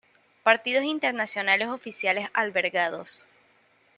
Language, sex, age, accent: Spanish, female, 19-29, Caribe: Cuba, Venezuela, Puerto Rico, República Dominicana, Panamá, Colombia caribeña, México caribeño, Costa del golfo de México